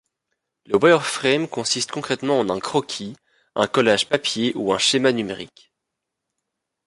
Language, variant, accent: French, Français d'Europe, Français de Belgique